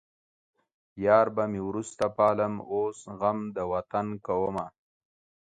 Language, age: Pashto, 30-39